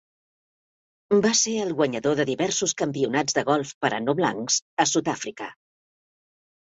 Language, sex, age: Catalan, female, 50-59